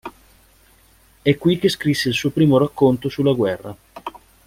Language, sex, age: Italian, male, 40-49